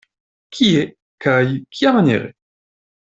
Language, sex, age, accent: Esperanto, male, 19-29, Internacia